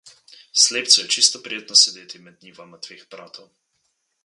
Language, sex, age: Slovenian, male, 19-29